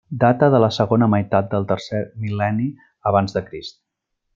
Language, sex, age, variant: Catalan, male, 50-59, Central